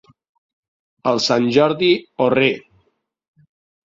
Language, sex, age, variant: Catalan, male, 50-59, Central